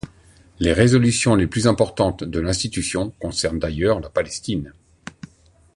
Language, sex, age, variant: French, male, 40-49, Français de métropole